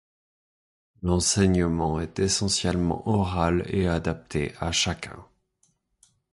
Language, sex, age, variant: French, male, 30-39, Français de métropole